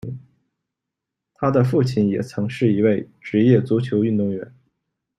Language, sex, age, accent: Chinese, male, 19-29, 出生地：吉林省